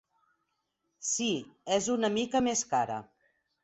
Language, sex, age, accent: Catalan, female, 40-49, gironí